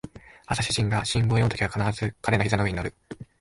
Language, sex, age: Japanese, male, under 19